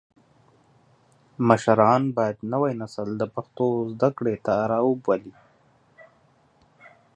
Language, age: Pashto, 19-29